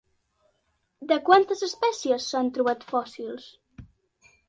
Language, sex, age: Catalan, female, under 19